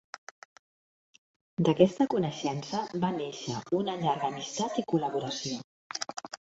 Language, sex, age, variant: Catalan, female, 50-59, Central